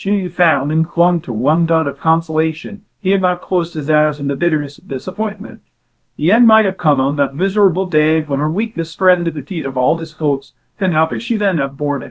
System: TTS, VITS